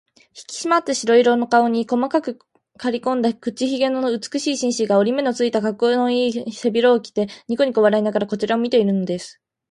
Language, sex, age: Japanese, female, 19-29